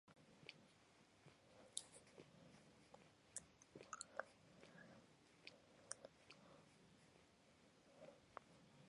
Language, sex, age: English, female, 19-29